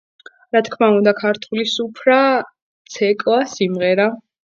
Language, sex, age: Georgian, female, 19-29